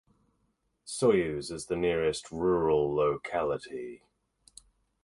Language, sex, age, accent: English, male, 30-39, England English